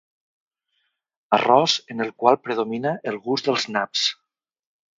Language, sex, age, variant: Catalan, male, 40-49, Nord-Occidental